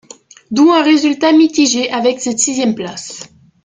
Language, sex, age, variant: French, female, 19-29, Français de métropole